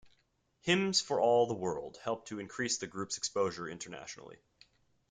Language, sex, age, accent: English, male, 19-29, United States English